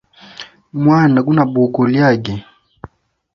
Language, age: Hemba, 19-29